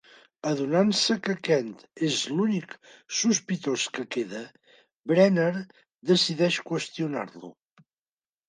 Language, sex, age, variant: Catalan, male, 50-59, Central